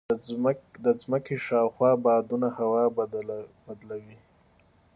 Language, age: Pashto, 19-29